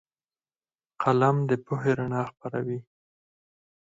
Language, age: Pashto, 30-39